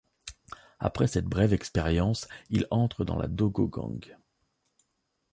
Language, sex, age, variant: French, male, 30-39, Français de métropole